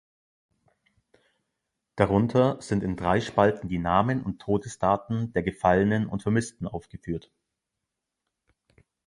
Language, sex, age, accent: German, male, 19-29, Deutschland Deutsch